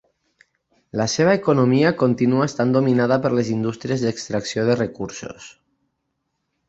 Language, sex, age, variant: Catalan, male, 30-39, Nord-Occidental